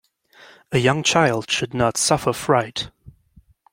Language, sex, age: English, male, 19-29